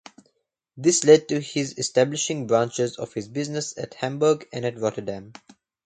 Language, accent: English, Australian English